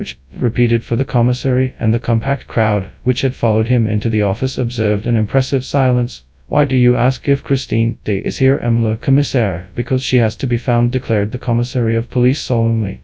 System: TTS, FastPitch